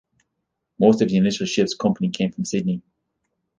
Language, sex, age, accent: English, male, 30-39, Irish English